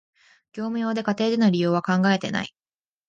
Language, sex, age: Japanese, female, under 19